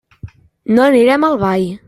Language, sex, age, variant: Catalan, male, under 19, Central